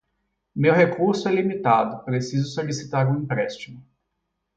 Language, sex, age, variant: Portuguese, male, 30-39, Portuguese (Brasil)